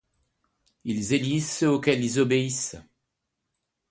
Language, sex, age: French, male, 60-69